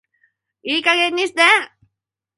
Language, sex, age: Japanese, female, 19-29